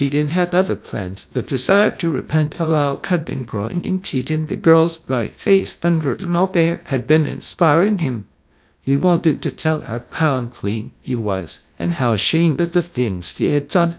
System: TTS, GlowTTS